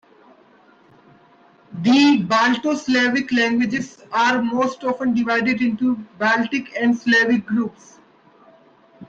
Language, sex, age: English, male, 19-29